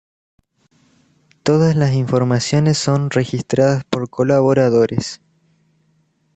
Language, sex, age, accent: Spanish, male, under 19, Rioplatense: Argentina, Uruguay, este de Bolivia, Paraguay